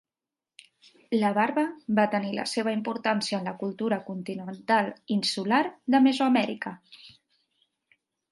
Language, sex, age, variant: Catalan, female, 19-29, Central